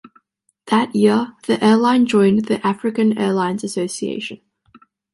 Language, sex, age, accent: English, female, under 19, Australian English